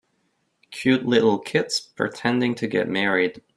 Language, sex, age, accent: English, male, 19-29, United States English